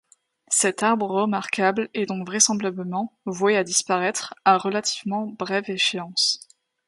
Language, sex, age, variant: French, female, 19-29, Français d'Europe